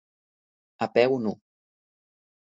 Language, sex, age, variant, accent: Catalan, male, 19-29, Central, central